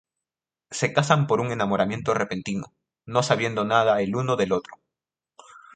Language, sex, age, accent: Spanish, male, under 19, Andino-Pacífico: Colombia, Perú, Ecuador, oeste de Bolivia y Venezuela andina